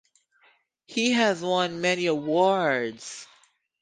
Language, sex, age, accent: English, female, 19-29, United States English